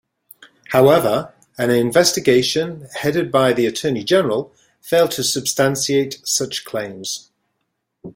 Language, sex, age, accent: English, male, 40-49, England English